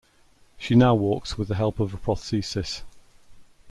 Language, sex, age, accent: English, male, 60-69, England English